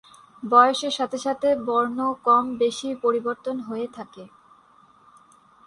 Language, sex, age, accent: Bengali, female, 19-29, Native